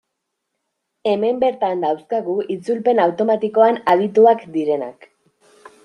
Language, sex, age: Basque, female, 30-39